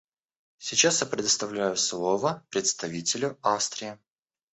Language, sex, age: Russian, male, 19-29